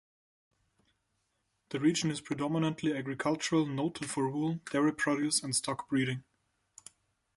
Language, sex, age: English, male, 19-29